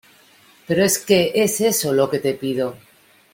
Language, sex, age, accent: Spanish, female, 40-49, España: Norte peninsular (Asturias, Castilla y León, Cantabria, País Vasco, Navarra, Aragón, La Rioja, Guadalajara, Cuenca)